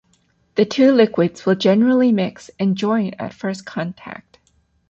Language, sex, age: English, female, 19-29